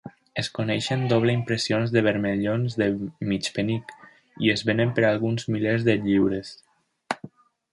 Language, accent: Catalan, valencià